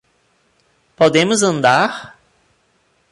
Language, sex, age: Portuguese, male, 30-39